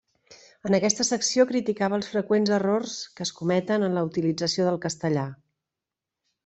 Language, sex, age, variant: Catalan, female, 50-59, Central